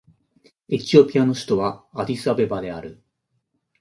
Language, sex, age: Japanese, male, 50-59